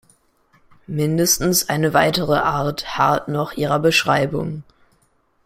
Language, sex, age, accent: German, male, under 19, Deutschland Deutsch